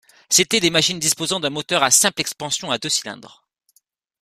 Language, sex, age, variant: French, male, 19-29, Français de métropole